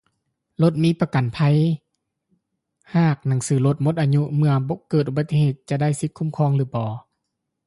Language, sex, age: Lao, male, 30-39